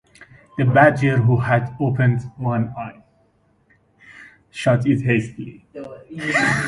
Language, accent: English, England English